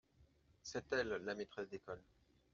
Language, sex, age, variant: French, male, 30-39, Français de métropole